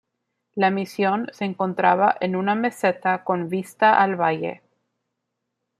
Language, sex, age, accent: Spanish, female, 19-29, México